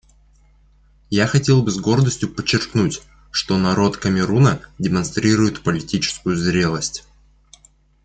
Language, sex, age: Russian, male, under 19